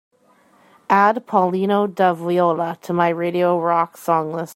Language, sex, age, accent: English, female, 30-39, Canadian English